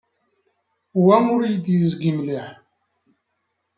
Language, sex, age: Kabyle, male, 30-39